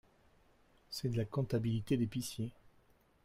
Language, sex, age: French, male, 60-69